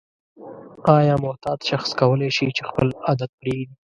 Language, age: Pashto, 19-29